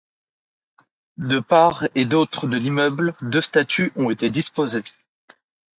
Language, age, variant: French, under 19, Français de métropole